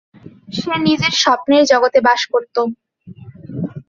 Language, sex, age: Bengali, female, 19-29